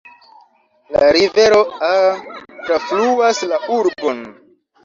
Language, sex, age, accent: Esperanto, male, 19-29, Internacia